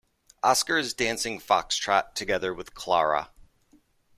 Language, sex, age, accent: English, male, 30-39, United States English